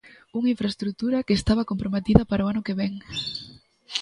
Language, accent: Galician, Normativo (estándar)